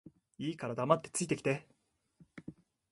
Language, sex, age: Japanese, male, 19-29